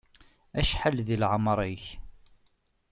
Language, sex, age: Kabyle, male, 30-39